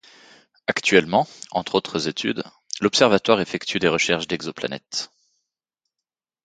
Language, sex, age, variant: French, male, 30-39, Français de métropole